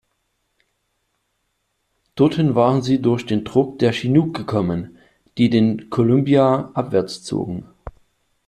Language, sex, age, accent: German, male, 19-29, Deutschland Deutsch